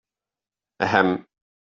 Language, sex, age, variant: Catalan, male, 40-49, Nord-Occidental